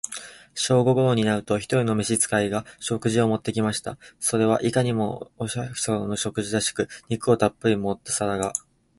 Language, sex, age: Japanese, male, 19-29